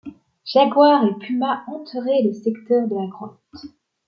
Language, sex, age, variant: French, female, 19-29, Français de métropole